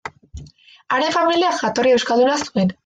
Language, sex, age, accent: Basque, female, under 19, Erdialdekoa edo Nafarra (Gipuzkoa, Nafarroa)